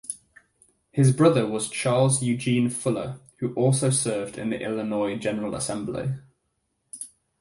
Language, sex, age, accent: English, male, 19-29, England English